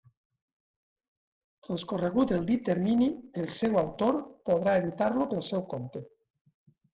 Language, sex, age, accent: Catalan, male, 50-59, valencià